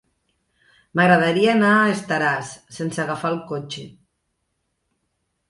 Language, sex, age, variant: Catalan, female, 40-49, Nord-Occidental